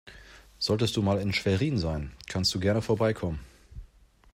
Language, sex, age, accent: German, male, 30-39, Deutschland Deutsch